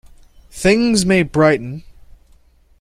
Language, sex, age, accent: English, male, 19-29, United States English